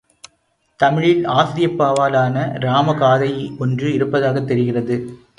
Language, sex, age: Tamil, male, 19-29